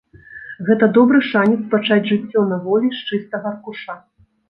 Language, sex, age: Belarusian, female, 40-49